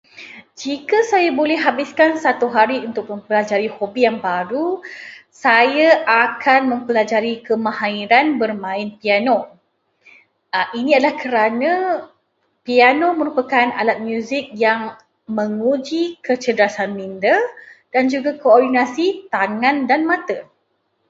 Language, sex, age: Malay, female, 30-39